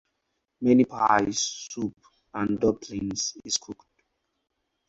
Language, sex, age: English, male, 19-29